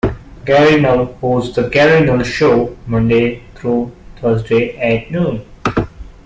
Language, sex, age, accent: English, male, 19-29, India and South Asia (India, Pakistan, Sri Lanka)